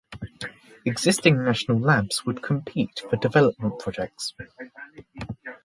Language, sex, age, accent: English, male, under 19, England English